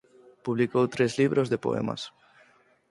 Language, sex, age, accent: Galician, male, 19-29, Normativo (estándar)